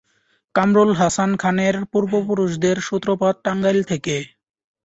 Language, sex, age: Bengali, male, 19-29